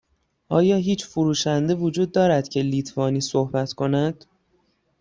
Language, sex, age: Persian, male, 19-29